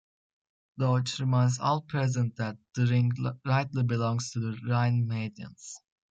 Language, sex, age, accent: English, male, under 19, United States English